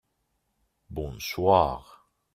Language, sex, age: French, male, 30-39